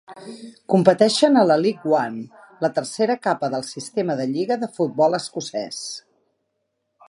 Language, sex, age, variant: Catalan, female, 50-59, Central